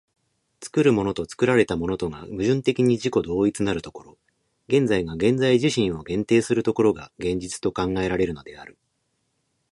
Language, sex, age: Japanese, male, 30-39